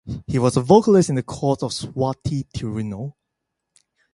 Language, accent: English, Hong Kong English